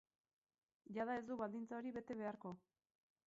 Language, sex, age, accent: Basque, female, 30-39, Mendebalekoa (Araba, Bizkaia, Gipuzkoako mendebaleko herri batzuk)